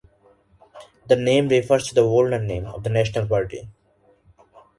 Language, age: English, 19-29